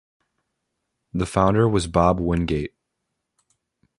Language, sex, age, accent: English, male, 19-29, United States English